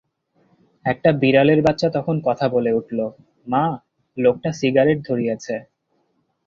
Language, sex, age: Bengali, male, 19-29